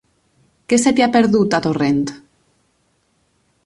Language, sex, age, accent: Catalan, female, 30-39, valencià meridional